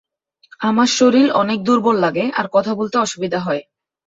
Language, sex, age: Bengali, male, 19-29